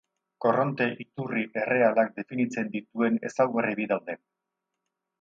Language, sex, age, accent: Basque, male, 50-59, Erdialdekoa edo Nafarra (Gipuzkoa, Nafarroa)